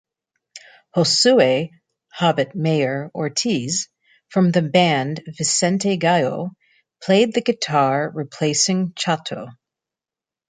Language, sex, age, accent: English, female, 40-49, United States English